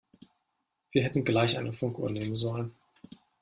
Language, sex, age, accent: German, male, 19-29, Deutschland Deutsch